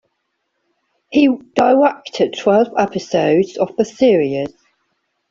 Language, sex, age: English, female, 40-49